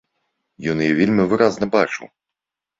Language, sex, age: Belarusian, male, 40-49